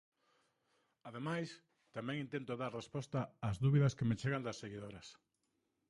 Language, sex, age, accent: Galician, male, 30-39, Oriental (común en zona oriental)